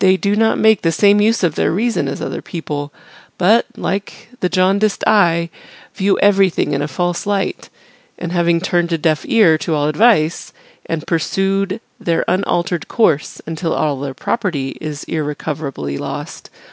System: none